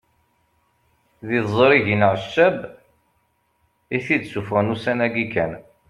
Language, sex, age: Kabyle, male, 40-49